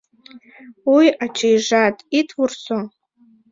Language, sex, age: Mari, female, 19-29